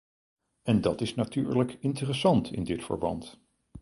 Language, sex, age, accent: Dutch, male, 60-69, Nederlands Nederlands